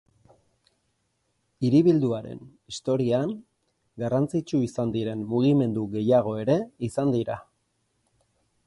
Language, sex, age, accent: Basque, male, 40-49, Erdialdekoa edo Nafarra (Gipuzkoa, Nafarroa)